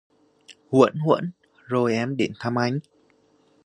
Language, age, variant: Vietnamese, 30-39, Hà Nội